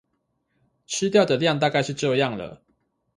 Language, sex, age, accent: Chinese, male, 19-29, 出生地：臺北市